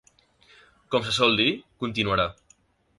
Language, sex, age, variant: Catalan, male, 19-29, Central